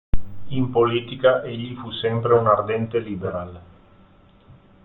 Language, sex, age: Italian, male, 40-49